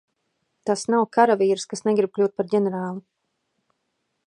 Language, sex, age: Latvian, female, 30-39